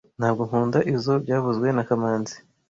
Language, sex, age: Kinyarwanda, male, 19-29